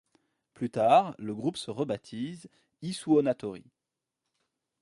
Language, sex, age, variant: French, male, 30-39, Français de métropole